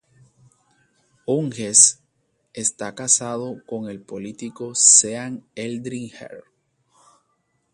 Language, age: Spanish, 30-39